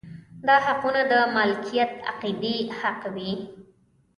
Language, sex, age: Pashto, female, 19-29